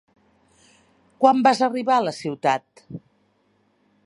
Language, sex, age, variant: Catalan, female, 70-79, Central